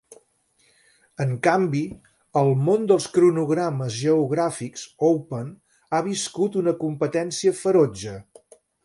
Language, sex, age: Catalan, male, 70-79